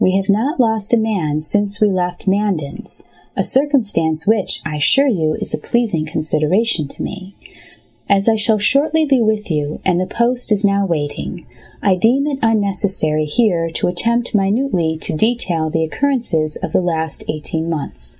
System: none